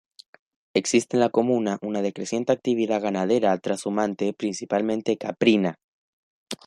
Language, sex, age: Spanish, male, 19-29